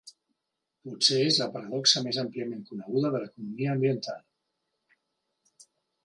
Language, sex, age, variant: Catalan, male, 40-49, Central